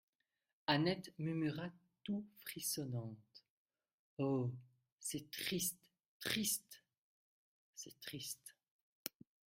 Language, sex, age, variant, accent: French, male, 19-29, Français d'Europe, Français de Belgique